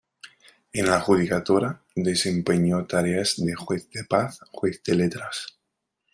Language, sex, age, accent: Spanish, male, 19-29, España: Norte peninsular (Asturias, Castilla y León, Cantabria, País Vasco, Navarra, Aragón, La Rioja, Guadalajara, Cuenca)